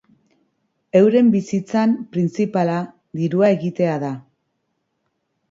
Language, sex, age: Basque, female, 40-49